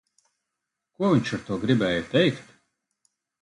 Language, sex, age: Latvian, male, 30-39